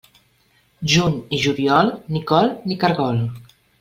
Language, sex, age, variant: Catalan, female, 50-59, Central